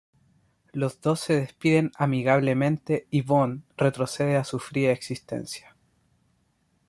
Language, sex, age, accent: Spanish, male, 19-29, Chileno: Chile, Cuyo